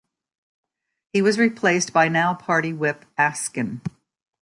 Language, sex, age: English, female, 60-69